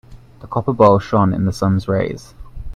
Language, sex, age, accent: English, male, 19-29, England English